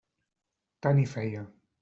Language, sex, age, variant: Catalan, male, 40-49, Central